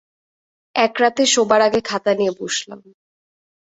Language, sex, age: Bengali, female, 19-29